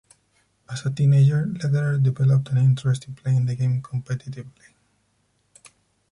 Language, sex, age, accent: English, male, 19-29, United States English; England English